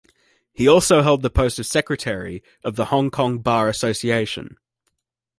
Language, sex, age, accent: English, male, 19-29, Australian English